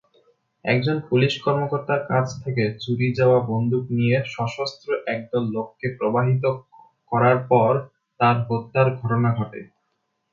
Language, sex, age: Bengali, male, 19-29